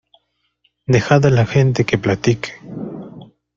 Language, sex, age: Spanish, male, 19-29